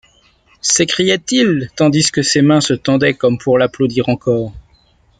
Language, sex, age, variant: French, male, 40-49, Français de métropole